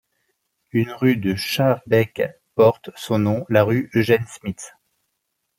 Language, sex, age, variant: French, male, 40-49, Français de métropole